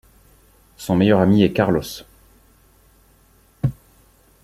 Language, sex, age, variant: French, male, 40-49, Français de métropole